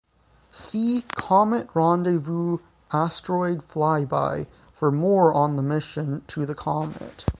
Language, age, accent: English, 19-29, United States English